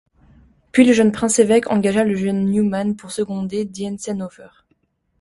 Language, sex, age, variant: French, female, 19-29, Français de métropole